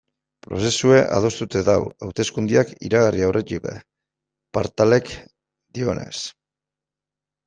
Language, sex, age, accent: Basque, male, 50-59, Mendebalekoa (Araba, Bizkaia, Gipuzkoako mendebaleko herri batzuk)